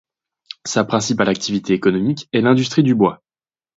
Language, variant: French, Français de métropole